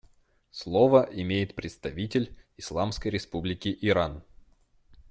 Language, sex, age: Russian, male, 19-29